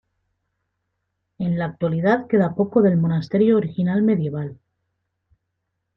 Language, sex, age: Spanish, female, 30-39